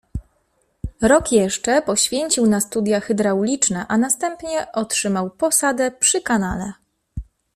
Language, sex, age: Polish, female, 30-39